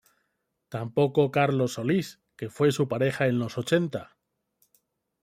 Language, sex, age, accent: Spanish, male, 40-49, España: Norte peninsular (Asturias, Castilla y León, Cantabria, País Vasco, Navarra, Aragón, La Rioja, Guadalajara, Cuenca)